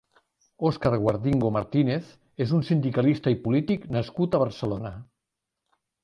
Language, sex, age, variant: Catalan, male, 70-79, Central